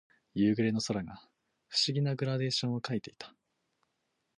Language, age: Japanese, 19-29